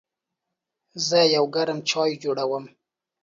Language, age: Pashto, 19-29